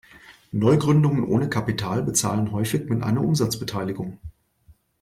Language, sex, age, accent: German, male, 50-59, Deutschland Deutsch